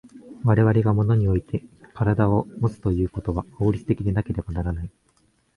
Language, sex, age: Japanese, male, 19-29